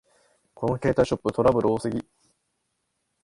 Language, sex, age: Japanese, male, 19-29